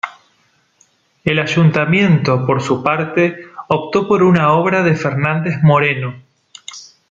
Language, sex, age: Spanish, male, 30-39